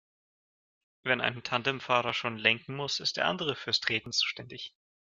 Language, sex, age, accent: German, male, 19-29, Russisch Deutsch